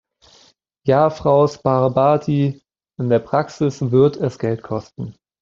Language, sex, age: German, male, 19-29